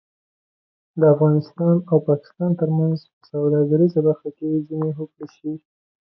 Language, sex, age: Pashto, male, 19-29